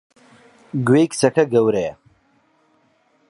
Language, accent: Central Kurdish, سۆرانی